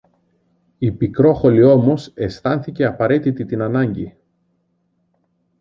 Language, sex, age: Greek, male, 40-49